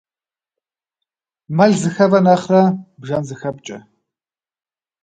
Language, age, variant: Kabardian, 30-39, Адыгэбзэ (Къэбэрдей, Кирил, псоми зэдай)